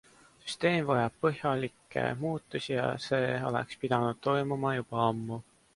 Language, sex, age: Estonian, male, 19-29